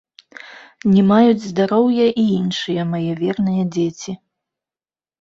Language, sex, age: Belarusian, female, 30-39